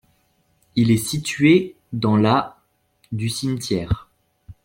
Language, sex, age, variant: French, male, 19-29, Français de métropole